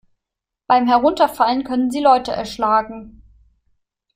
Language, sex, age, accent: German, female, 19-29, Deutschland Deutsch